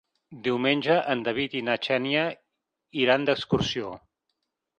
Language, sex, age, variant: Catalan, male, 50-59, Nord-Occidental